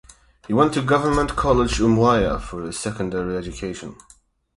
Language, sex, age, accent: English, male, 19-29, United States English; England English